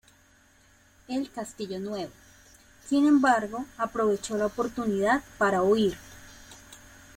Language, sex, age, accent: Spanish, female, 19-29, Caribe: Cuba, Venezuela, Puerto Rico, República Dominicana, Panamá, Colombia caribeña, México caribeño, Costa del golfo de México